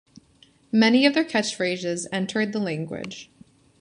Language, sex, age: English, female, 19-29